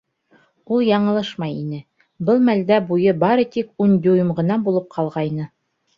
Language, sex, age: Bashkir, female, 30-39